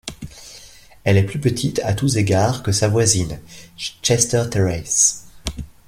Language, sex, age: French, male, 40-49